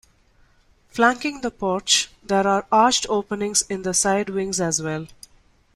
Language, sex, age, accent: English, female, 19-29, India and South Asia (India, Pakistan, Sri Lanka)